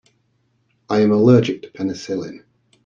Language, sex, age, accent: English, male, 50-59, England English